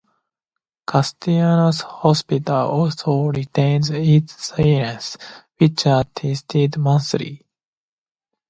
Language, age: English, 19-29